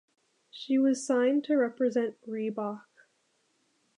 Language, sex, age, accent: English, female, 19-29, United States English